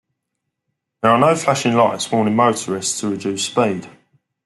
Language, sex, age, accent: English, male, 19-29, England English